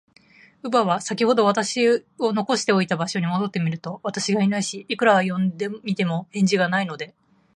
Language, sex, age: Japanese, female, 30-39